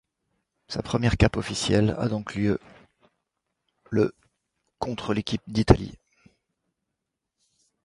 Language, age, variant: French, 60-69, Français de métropole